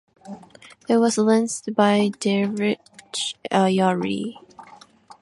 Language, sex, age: English, female, 19-29